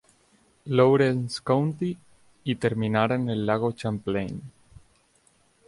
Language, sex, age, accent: Spanish, male, 19-29, España: Islas Canarias